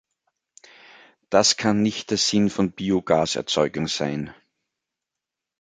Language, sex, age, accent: German, male, 50-59, Österreichisches Deutsch